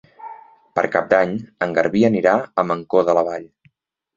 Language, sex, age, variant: Catalan, male, 19-29, Central